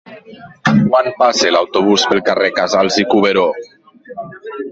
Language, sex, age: Catalan, male, 19-29